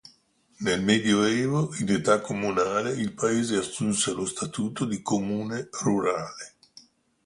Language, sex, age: Italian, male, 60-69